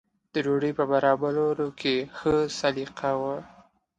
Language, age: Pashto, 19-29